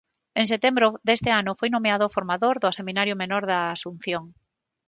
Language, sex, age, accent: Galician, female, 40-49, Normativo (estándar); Neofalante